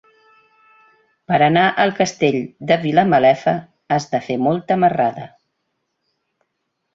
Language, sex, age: Catalan, female, 60-69